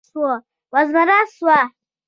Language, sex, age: Pashto, female, under 19